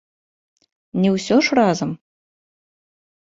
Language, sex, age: Belarusian, female, 19-29